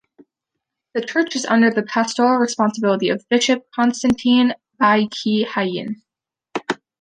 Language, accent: English, United States English